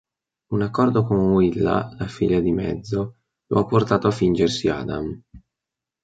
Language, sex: Italian, male